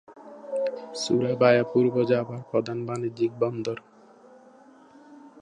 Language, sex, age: Bengali, male, 19-29